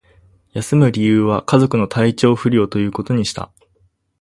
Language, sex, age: Japanese, male, under 19